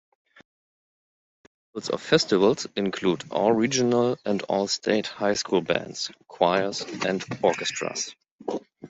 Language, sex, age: English, male, 30-39